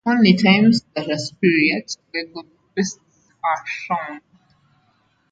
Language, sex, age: English, female, 19-29